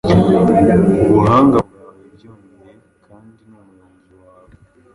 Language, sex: Kinyarwanda, male